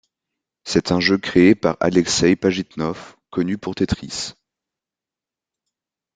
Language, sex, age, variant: French, male, 19-29, Français de métropole